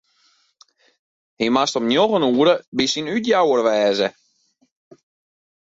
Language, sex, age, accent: Western Frisian, male, 19-29, Wâldfrysk